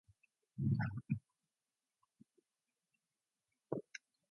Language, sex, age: English, female, 19-29